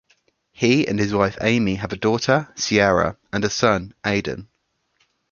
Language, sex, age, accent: English, male, 19-29, England English